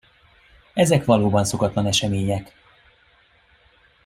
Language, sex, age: Hungarian, male, 30-39